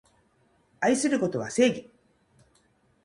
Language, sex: Japanese, female